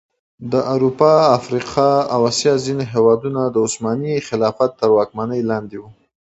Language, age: Pashto, 19-29